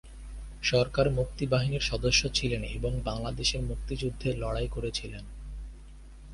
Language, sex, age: Bengali, male, 19-29